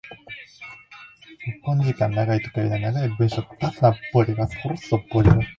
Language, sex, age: Japanese, male, 19-29